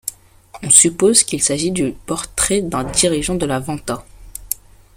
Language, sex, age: French, male, under 19